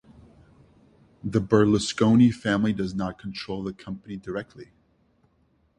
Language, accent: English, United States English